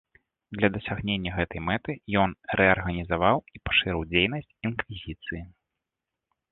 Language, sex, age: Belarusian, male, 19-29